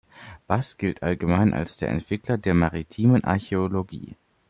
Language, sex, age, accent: German, male, under 19, Deutschland Deutsch